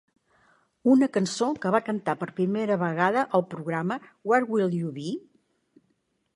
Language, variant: Catalan, Central